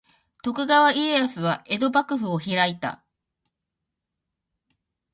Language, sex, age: Japanese, female, 40-49